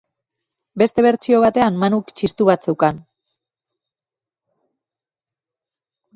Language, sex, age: Basque, female, 30-39